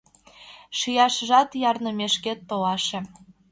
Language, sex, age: Mari, female, 19-29